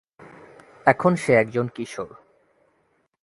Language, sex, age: Bengali, male, 19-29